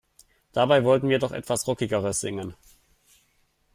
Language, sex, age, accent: German, male, 19-29, Deutschland Deutsch